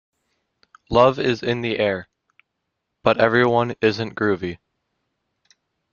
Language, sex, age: English, male, 19-29